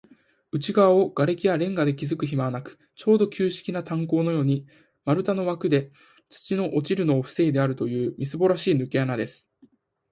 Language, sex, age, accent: Japanese, male, 19-29, 標準語